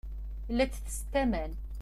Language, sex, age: Kabyle, female, 40-49